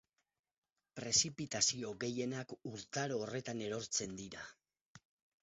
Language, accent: Basque, Mendebalekoa (Araba, Bizkaia, Gipuzkoako mendebaleko herri batzuk)